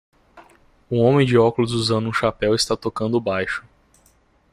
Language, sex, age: Portuguese, male, 19-29